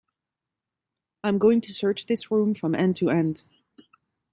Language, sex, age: English, female, 40-49